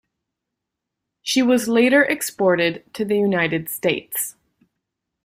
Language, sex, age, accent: English, female, 30-39, Canadian English